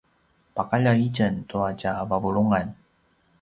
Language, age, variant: Paiwan, 30-39, pinayuanan a kinaikacedasan (東排灣語)